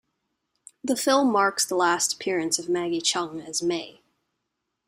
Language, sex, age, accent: English, female, 19-29, Canadian English